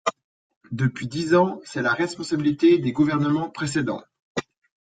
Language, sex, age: French, male, 40-49